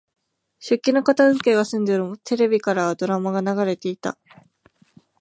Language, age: Japanese, 19-29